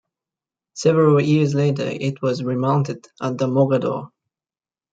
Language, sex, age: English, male, 19-29